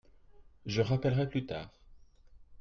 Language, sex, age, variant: French, male, 30-39, Français de métropole